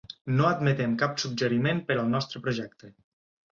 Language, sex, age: Catalan, male, 30-39